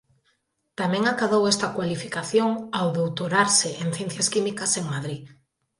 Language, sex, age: Galician, female, 19-29